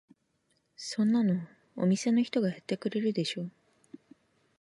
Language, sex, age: Japanese, female, 19-29